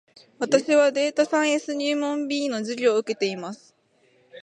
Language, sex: Japanese, female